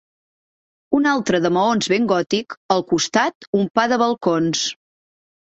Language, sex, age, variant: Catalan, female, 40-49, Central